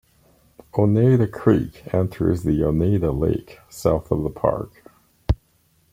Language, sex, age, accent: English, male, 60-69, Canadian English